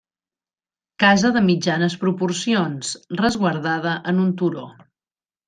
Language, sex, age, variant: Catalan, female, 50-59, Central